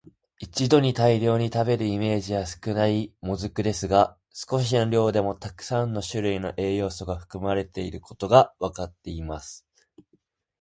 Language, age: Japanese, 19-29